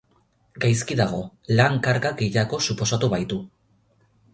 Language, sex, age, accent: Basque, male, 19-29, Mendebalekoa (Araba, Bizkaia, Gipuzkoako mendebaleko herri batzuk)